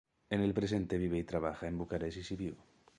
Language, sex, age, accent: Spanish, male, 30-39, España: Norte peninsular (Asturias, Castilla y León, Cantabria, País Vasco, Navarra, Aragón, La Rioja, Guadalajara, Cuenca)